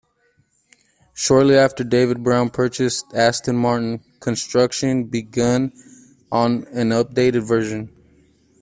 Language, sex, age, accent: English, male, 19-29, United States English